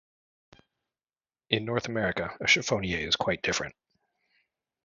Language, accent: English, United States English